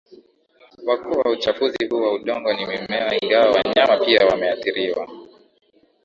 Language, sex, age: Swahili, male, 19-29